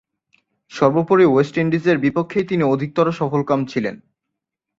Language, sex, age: Bengali, male, 19-29